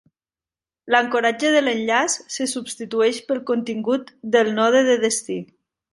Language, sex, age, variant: Catalan, female, 40-49, Nord-Occidental